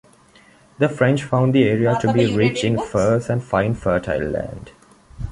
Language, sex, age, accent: English, male, under 19, England English